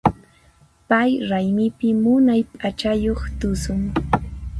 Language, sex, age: Puno Quechua, female, 19-29